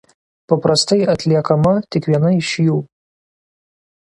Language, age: Lithuanian, 19-29